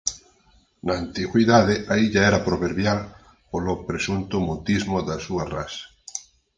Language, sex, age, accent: Galician, male, 40-49, Oriental (común en zona oriental)